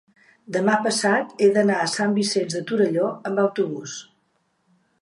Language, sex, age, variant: Catalan, female, 70-79, Central